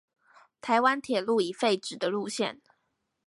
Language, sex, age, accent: Chinese, female, 19-29, 出生地：臺北市